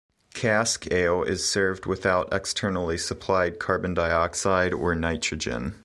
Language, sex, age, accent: English, male, 19-29, United States English